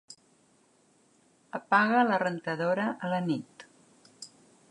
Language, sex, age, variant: Catalan, female, 60-69, Central